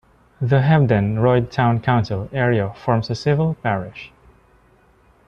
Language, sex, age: English, male, 19-29